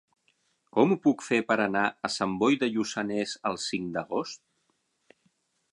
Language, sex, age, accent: Catalan, male, 50-59, balear; central